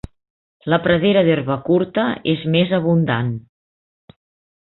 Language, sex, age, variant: Catalan, female, 40-49, Central